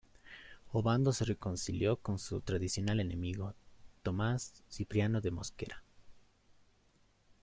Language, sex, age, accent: Spanish, male, 19-29, Andino-Pacífico: Colombia, Perú, Ecuador, oeste de Bolivia y Venezuela andina